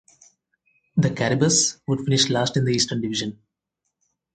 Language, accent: English, India and South Asia (India, Pakistan, Sri Lanka)